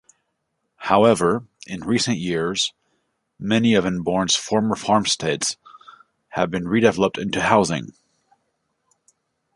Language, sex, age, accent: English, male, 30-39, United States English